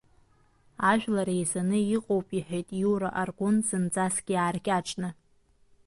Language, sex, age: Abkhazian, female, under 19